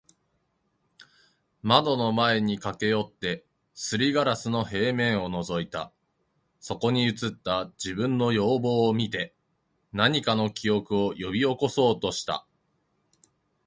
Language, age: Japanese, 30-39